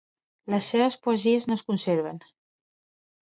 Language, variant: Catalan, Central